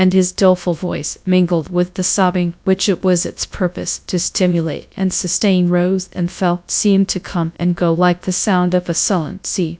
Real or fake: fake